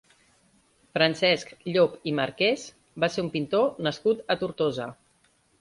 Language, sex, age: Catalan, female, 40-49